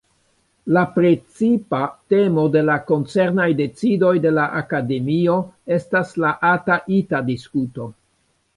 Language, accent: Esperanto, Internacia